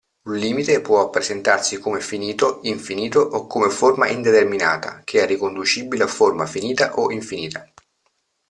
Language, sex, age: Italian, male, 40-49